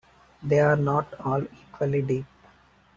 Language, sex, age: English, male, 19-29